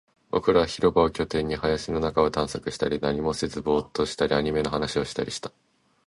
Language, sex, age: Japanese, male, 19-29